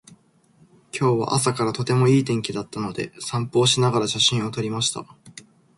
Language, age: Japanese, 19-29